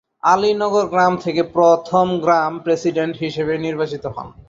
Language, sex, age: Bengali, male, 30-39